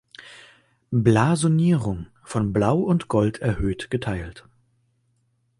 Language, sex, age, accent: German, male, 19-29, Deutschland Deutsch